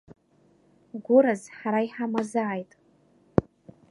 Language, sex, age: Abkhazian, female, 19-29